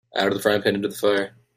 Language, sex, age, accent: English, male, 19-29, United States English